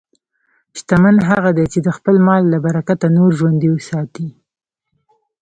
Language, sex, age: Pashto, female, 19-29